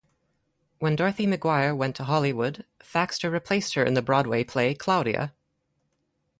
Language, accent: English, United States English